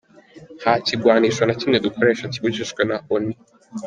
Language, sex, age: Kinyarwanda, male, 19-29